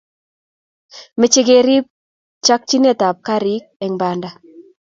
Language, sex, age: Kalenjin, female, 19-29